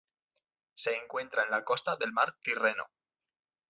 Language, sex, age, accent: Spanish, male, 19-29, España: Norte peninsular (Asturias, Castilla y León, Cantabria, País Vasco, Navarra, Aragón, La Rioja, Guadalajara, Cuenca)